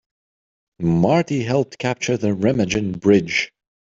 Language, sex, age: English, male, 30-39